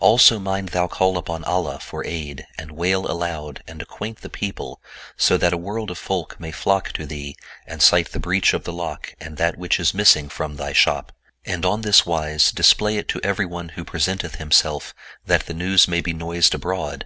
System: none